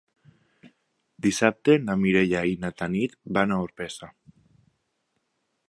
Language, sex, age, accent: Catalan, male, 19-29, valencià